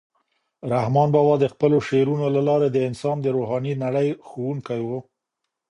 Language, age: Pashto, 50-59